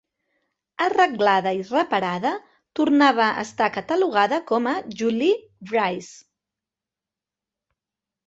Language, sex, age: Catalan, female, 40-49